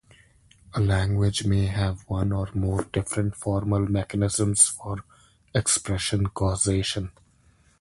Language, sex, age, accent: English, male, 19-29, India and South Asia (India, Pakistan, Sri Lanka)